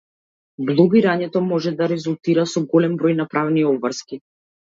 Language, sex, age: Macedonian, female, 30-39